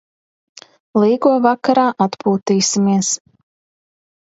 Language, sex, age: Latvian, female, 30-39